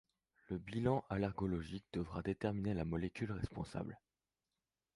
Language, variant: French, Français de métropole